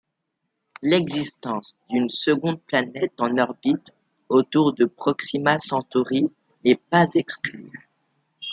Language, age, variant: French, under 19, Français de métropole